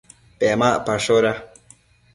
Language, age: Matsés, 19-29